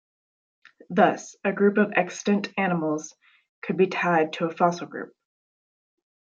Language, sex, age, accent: English, female, 19-29, United States English